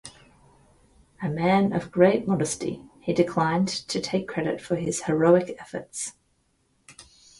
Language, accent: English, Australian English